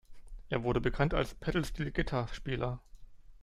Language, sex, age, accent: German, male, 30-39, Deutschland Deutsch